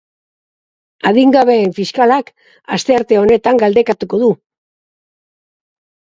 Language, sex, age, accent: Basque, male, 50-59, Erdialdekoa edo Nafarra (Gipuzkoa, Nafarroa)